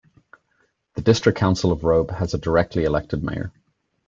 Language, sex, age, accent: English, male, 19-29, Irish English